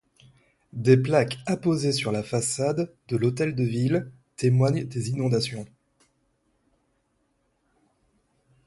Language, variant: French, Français de métropole